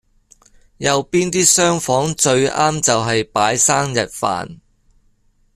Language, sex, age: Cantonese, male, 50-59